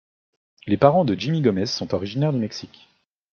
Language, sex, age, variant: French, male, 19-29, Français de métropole